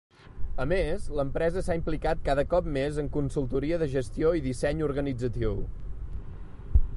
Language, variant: Catalan, Central